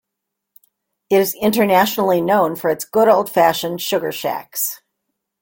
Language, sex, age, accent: English, female, 70-79, United States English